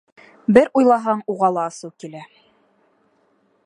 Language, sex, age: Bashkir, female, 19-29